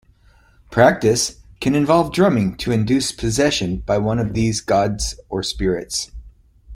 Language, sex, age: English, male, 50-59